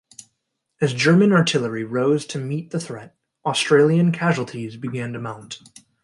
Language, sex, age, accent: English, male, 19-29, United States English